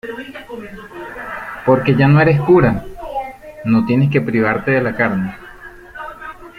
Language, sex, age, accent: Spanish, male, 40-49, Caribe: Cuba, Venezuela, Puerto Rico, República Dominicana, Panamá, Colombia caribeña, México caribeño, Costa del golfo de México